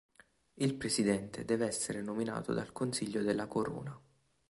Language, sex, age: Italian, male, 19-29